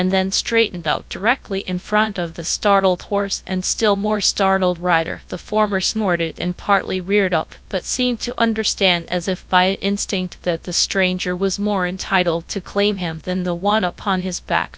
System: TTS, GradTTS